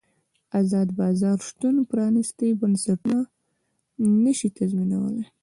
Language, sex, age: Pashto, female, 19-29